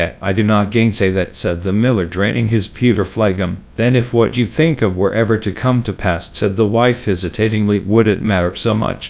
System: TTS, GradTTS